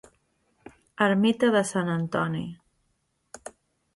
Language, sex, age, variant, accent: Catalan, female, 30-39, Central, central